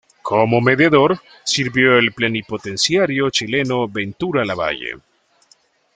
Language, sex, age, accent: Spanish, male, 30-39, América central